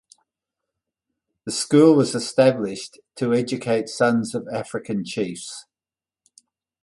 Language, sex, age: English, male, 60-69